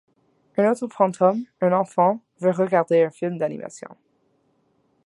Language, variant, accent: French, Français d'Amérique du Nord, Français du Canada